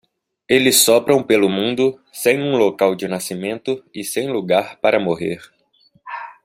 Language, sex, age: Portuguese, male, 19-29